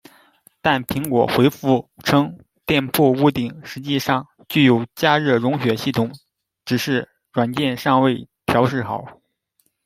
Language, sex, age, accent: Chinese, male, 19-29, 出生地：江苏省